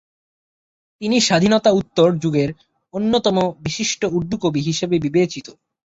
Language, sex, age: Bengali, male, under 19